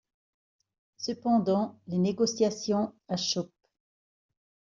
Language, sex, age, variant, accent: French, female, 50-59, Français d'Europe, Français de Suisse